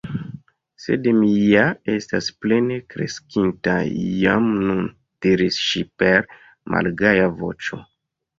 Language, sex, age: Esperanto, male, 30-39